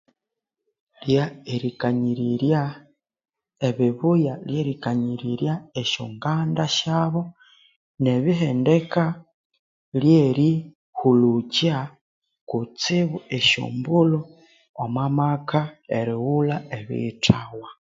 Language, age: Konzo, 19-29